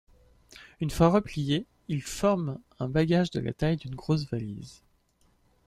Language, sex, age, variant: French, male, 19-29, Français de métropole